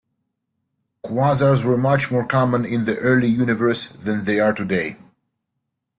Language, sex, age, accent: English, male, 30-39, United States English